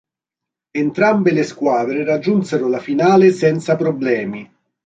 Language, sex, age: Italian, male, 40-49